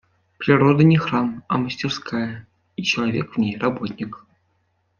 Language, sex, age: Russian, male, 19-29